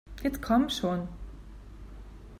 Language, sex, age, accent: German, female, 40-49, Deutschland Deutsch